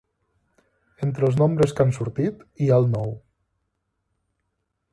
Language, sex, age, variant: Catalan, male, 19-29, Nord-Occidental